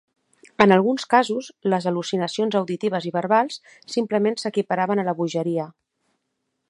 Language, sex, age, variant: Catalan, female, 50-59, Central